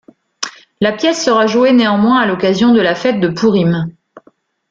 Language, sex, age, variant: French, female, 40-49, Français de métropole